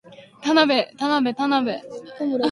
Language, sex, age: English, female, 19-29